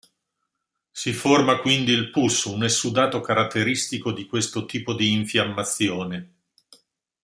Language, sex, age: Italian, male, 60-69